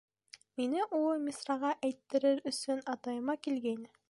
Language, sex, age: Bashkir, female, under 19